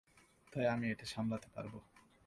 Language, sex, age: Bengali, male, 19-29